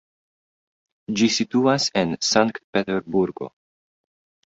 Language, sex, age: Esperanto, male, 19-29